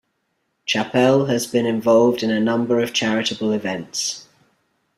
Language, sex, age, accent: English, male, 40-49, England English